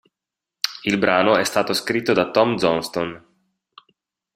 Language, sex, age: Italian, male, 30-39